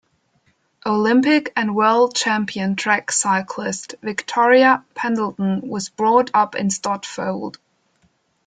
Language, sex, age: English, female, 19-29